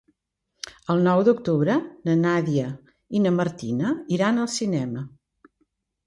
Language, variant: Catalan, Central